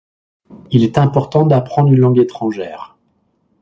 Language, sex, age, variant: French, male, 50-59, Français de métropole